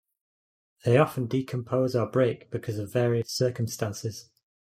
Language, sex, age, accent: English, male, 19-29, England English